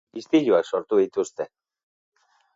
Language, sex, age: Basque, male, 60-69